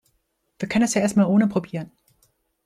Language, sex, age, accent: German, female, under 19, Deutschland Deutsch